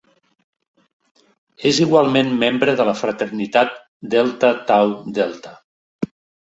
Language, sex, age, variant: Catalan, male, 50-59, Nord-Occidental